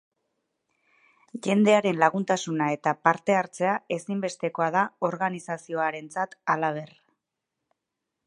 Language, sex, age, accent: Basque, female, 30-39, Erdialdekoa edo Nafarra (Gipuzkoa, Nafarroa)